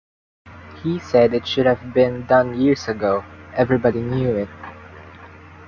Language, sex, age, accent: English, male, under 19, Filipino